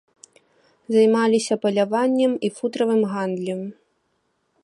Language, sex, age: Belarusian, female, 19-29